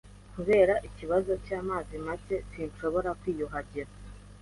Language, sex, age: Kinyarwanda, female, 19-29